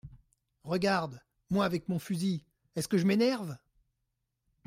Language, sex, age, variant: French, male, 40-49, Français de métropole